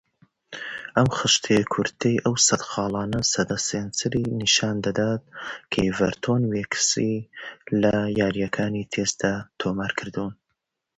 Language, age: English, 30-39